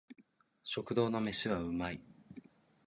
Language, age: Japanese, 19-29